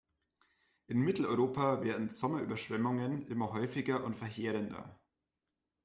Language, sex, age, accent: German, male, 30-39, Deutschland Deutsch